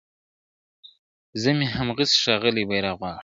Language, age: Pashto, 19-29